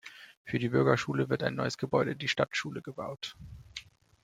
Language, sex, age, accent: German, male, 19-29, Deutschland Deutsch